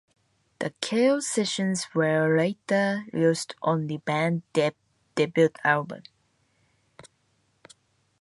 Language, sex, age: English, female, 19-29